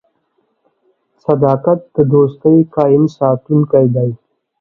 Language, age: Pashto, 40-49